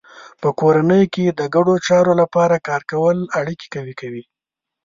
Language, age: Pashto, 30-39